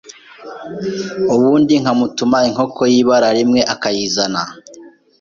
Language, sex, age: Kinyarwanda, male, 19-29